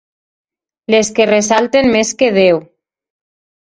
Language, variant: Catalan, Nord-Occidental